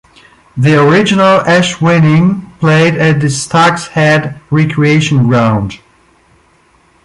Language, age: English, 50-59